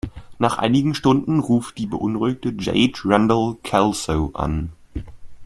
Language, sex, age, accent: German, male, under 19, Deutschland Deutsch